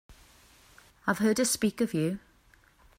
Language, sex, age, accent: English, female, 30-39, England English